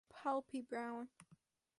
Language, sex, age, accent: English, female, under 19, England English